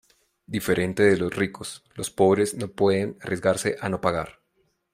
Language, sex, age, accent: Spanish, male, 30-39, Andino-Pacífico: Colombia, Perú, Ecuador, oeste de Bolivia y Venezuela andina